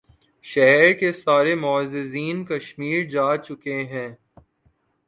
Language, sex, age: Urdu, male, 19-29